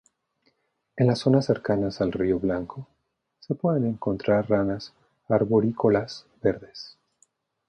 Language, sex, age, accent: Spanish, male, 40-49, México